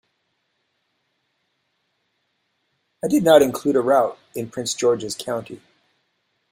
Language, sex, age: English, male, 50-59